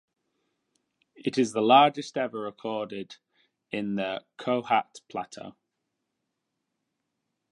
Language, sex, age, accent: English, male, 19-29, England English